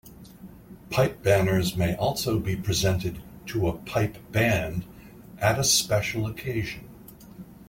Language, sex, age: English, male, 50-59